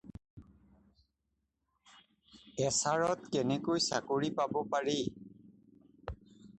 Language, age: Assamese, 40-49